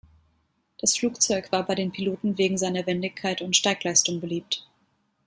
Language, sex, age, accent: German, female, 30-39, Deutschland Deutsch